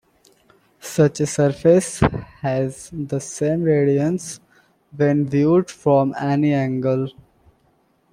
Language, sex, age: English, male, 19-29